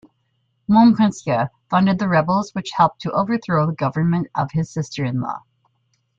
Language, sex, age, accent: English, female, 60-69, United States English